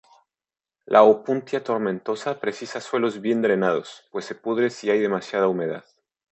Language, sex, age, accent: Spanish, male, 30-39, México